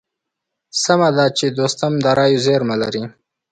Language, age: Pashto, 19-29